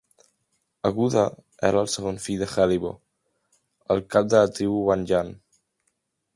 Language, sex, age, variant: Catalan, male, under 19, Central